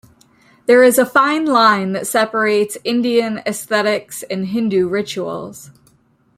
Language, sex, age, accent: English, female, 30-39, United States English